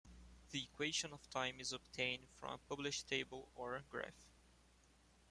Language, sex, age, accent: English, male, 19-29, United States English